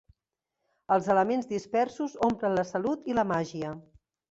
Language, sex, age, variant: Catalan, female, 50-59, Central